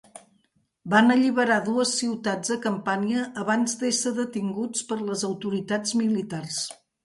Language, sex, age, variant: Catalan, female, 60-69, Central